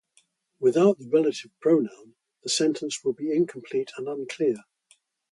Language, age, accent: English, 80-89, England English